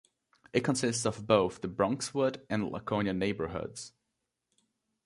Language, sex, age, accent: English, male, 19-29, England English